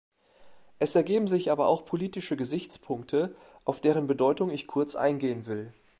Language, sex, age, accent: German, male, 40-49, Deutschland Deutsch